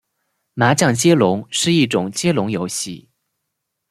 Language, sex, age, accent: Chinese, male, 19-29, 出生地：湖北省